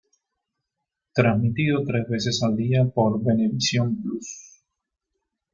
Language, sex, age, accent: Spanish, male, 30-39, Rioplatense: Argentina, Uruguay, este de Bolivia, Paraguay